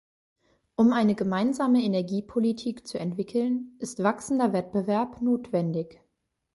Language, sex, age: German, female, 19-29